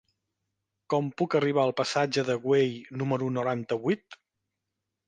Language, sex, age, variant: Catalan, male, 50-59, Central